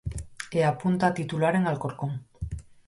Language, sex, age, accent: Galician, female, 30-39, Normativo (estándar)